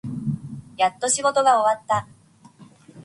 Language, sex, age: Japanese, female, 19-29